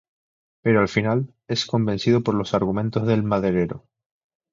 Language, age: Spanish, 19-29